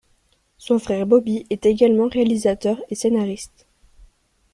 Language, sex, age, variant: French, female, under 19, Français de métropole